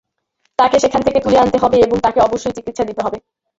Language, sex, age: Bengali, female, under 19